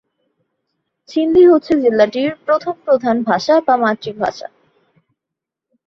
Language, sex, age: Bengali, female, under 19